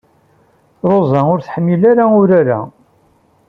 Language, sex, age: Kabyle, male, 40-49